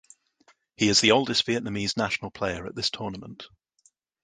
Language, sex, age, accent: English, male, 30-39, England English